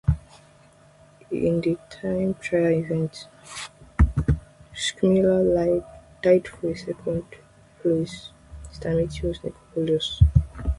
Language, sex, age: English, female, under 19